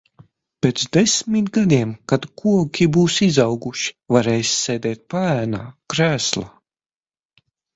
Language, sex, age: Latvian, male, 40-49